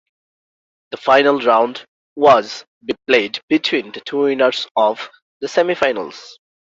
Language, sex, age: English, male, 19-29